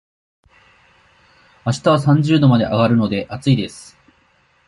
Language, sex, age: Japanese, male, 19-29